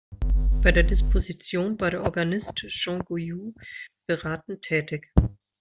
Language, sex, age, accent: German, male, 30-39, Deutschland Deutsch